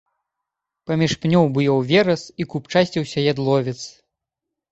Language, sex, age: Belarusian, male, 19-29